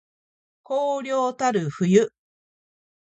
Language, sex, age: Japanese, female, 40-49